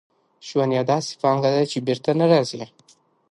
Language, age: Pashto, under 19